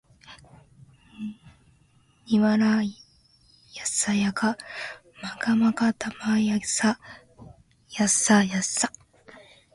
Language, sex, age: Japanese, female, 19-29